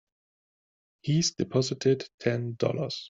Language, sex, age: English, male, 40-49